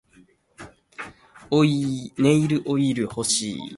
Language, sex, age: Japanese, male, 19-29